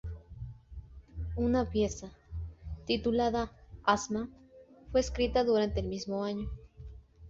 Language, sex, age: Spanish, female, under 19